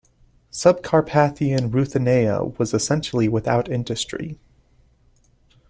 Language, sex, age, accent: English, male, 19-29, United States English